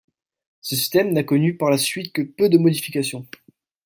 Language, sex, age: French, male, 19-29